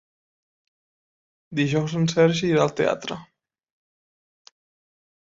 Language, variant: Catalan, Central